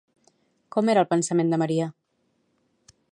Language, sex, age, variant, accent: Catalan, female, 40-49, Central, central